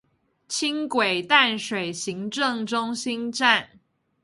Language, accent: Chinese, 出生地：臺中市